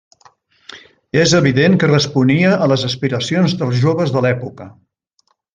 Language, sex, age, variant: Catalan, male, 70-79, Central